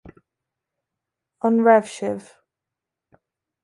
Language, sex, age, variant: Irish, female, 19-29, Gaeilge na Mumhan